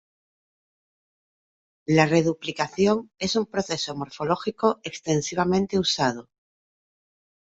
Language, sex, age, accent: Spanish, female, 40-49, España: Norte peninsular (Asturias, Castilla y León, Cantabria, País Vasco, Navarra, Aragón, La Rioja, Guadalajara, Cuenca)